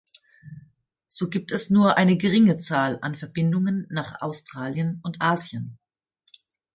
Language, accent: German, Deutschland Deutsch